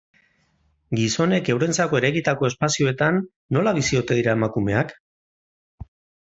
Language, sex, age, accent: Basque, male, 40-49, Mendebalekoa (Araba, Bizkaia, Gipuzkoako mendebaleko herri batzuk)